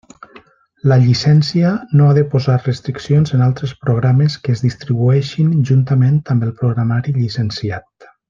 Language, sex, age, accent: Catalan, male, 40-49, valencià